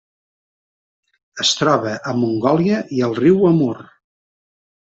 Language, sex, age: Catalan, male, 40-49